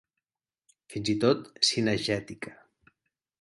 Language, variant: Catalan, Central